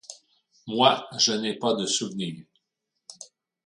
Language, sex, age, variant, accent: French, male, 70-79, Français d'Amérique du Nord, Français du Canada